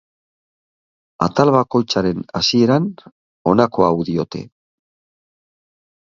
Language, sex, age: Basque, male, 60-69